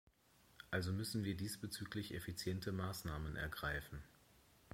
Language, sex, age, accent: German, male, 30-39, Deutschland Deutsch